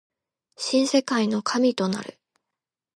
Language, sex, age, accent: Japanese, female, 19-29, 標準語